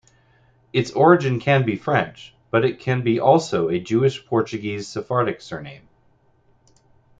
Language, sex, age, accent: English, male, 40-49, Canadian English